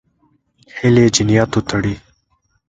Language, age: Pashto, 19-29